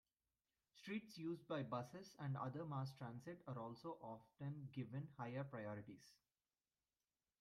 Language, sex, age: English, male, 19-29